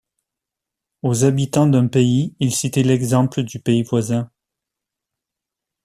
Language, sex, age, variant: French, male, 40-49, Français de métropole